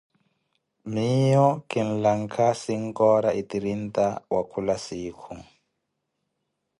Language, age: Koti, 30-39